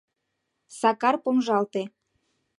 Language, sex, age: Mari, female, under 19